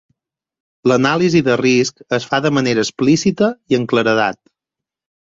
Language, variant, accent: Catalan, Balear, mallorquí